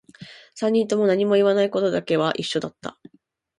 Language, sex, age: Japanese, female, 19-29